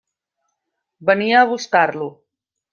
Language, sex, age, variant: Catalan, female, 50-59, Central